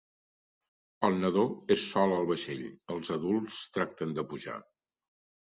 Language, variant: Catalan, Central